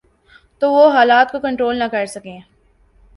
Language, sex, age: Urdu, female, 19-29